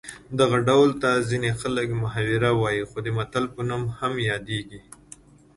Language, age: Pashto, 19-29